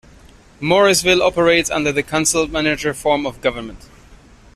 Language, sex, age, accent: English, male, 30-39, Singaporean English